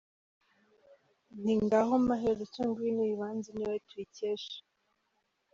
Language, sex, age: Kinyarwanda, female, under 19